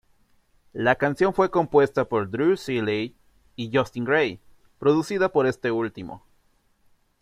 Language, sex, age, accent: Spanish, male, 30-39, México